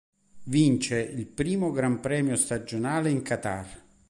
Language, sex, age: Italian, male, 60-69